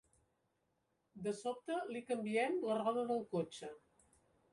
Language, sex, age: Catalan, female, 70-79